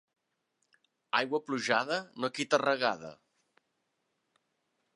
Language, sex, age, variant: Catalan, male, 50-59, Nord-Occidental